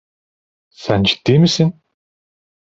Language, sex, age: Turkish, male, 30-39